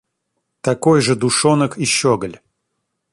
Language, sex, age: Russian, male, 40-49